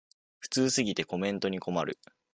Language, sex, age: Japanese, male, 19-29